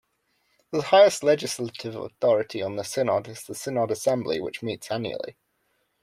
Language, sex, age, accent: English, male, 19-29, England English